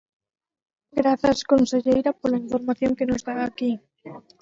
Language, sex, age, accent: Galician, female, 19-29, Atlántico (seseo e gheada)